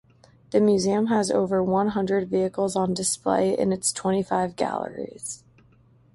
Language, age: English, 19-29